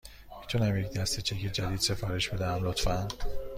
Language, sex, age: Persian, male, 30-39